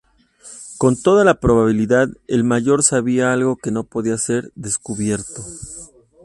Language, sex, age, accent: Spanish, female, 19-29, México